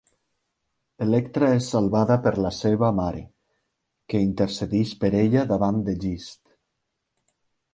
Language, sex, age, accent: Catalan, male, 19-29, valencià